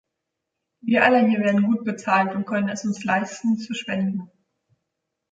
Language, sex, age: German, female, 19-29